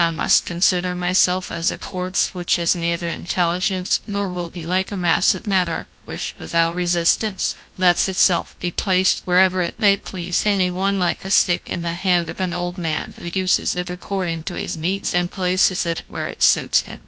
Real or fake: fake